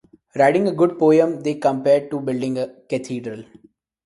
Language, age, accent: English, 19-29, India and South Asia (India, Pakistan, Sri Lanka)